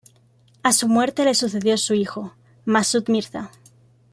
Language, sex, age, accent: Spanish, female, 19-29, España: Centro-Sur peninsular (Madrid, Toledo, Castilla-La Mancha)